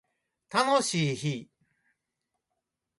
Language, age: Japanese, 70-79